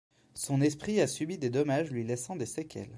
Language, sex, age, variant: French, male, 30-39, Français de métropole